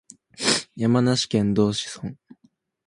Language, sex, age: Japanese, male, under 19